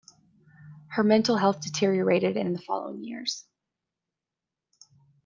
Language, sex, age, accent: English, female, 19-29, United States English